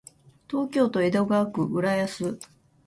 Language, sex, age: Japanese, female, 40-49